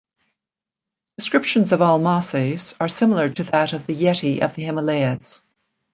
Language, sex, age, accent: English, female, 60-69, Canadian English